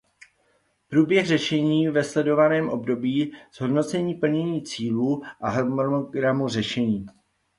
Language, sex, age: Czech, male, 40-49